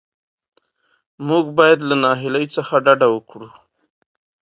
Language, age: Pashto, 30-39